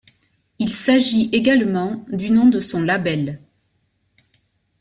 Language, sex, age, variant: French, female, 50-59, Français de métropole